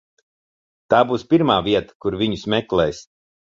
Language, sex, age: Latvian, male, 30-39